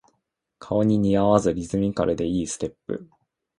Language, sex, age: Japanese, male, 19-29